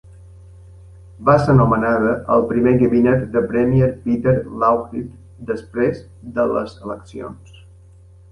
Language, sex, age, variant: Catalan, male, 50-59, Balear